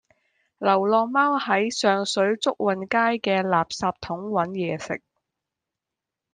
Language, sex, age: Cantonese, female, 19-29